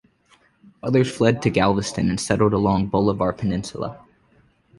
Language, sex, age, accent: English, male, 19-29, United States English